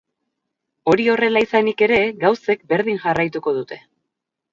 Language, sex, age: Basque, female, 40-49